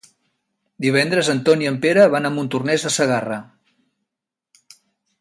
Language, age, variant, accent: Catalan, 60-69, Central, central